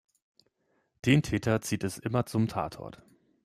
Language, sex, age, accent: German, male, 30-39, Deutschland Deutsch